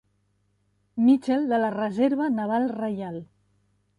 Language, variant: Catalan, Central